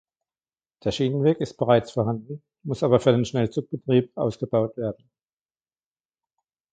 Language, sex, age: German, male, 50-59